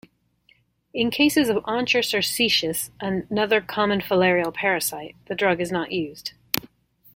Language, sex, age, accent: English, female, 40-49, United States English